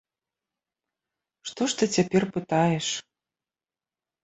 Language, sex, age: Belarusian, female, 30-39